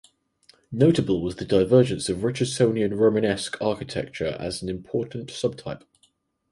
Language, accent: English, England English